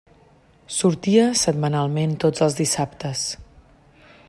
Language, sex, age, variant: Catalan, female, 19-29, Central